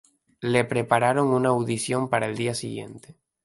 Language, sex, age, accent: Spanish, male, 19-29, España: Islas Canarias